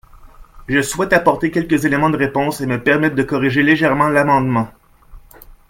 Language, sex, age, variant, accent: French, male, 40-49, Français d'Amérique du Nord, Français du Canada